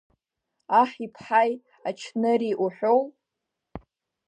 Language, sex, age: Abkhazian, female, under 19